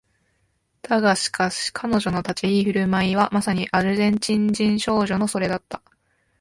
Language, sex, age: Japanese, female, 19-29